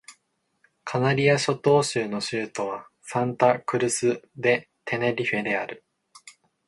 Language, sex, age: Japanese, male, 19-29